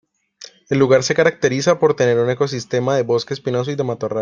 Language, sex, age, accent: Spanish, male, 19-29, Andino-Pacífico: Colombia, Perú, Ecuador, oeste de Bolivia y Venezuela andina